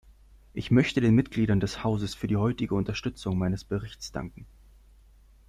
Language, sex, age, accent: German, male, 19-29, Deutschland Deutsch